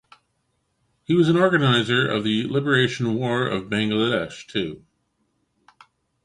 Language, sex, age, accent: English, male, 50-59, Canadian English